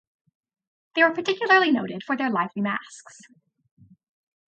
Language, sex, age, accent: English, female, 19-29, United States English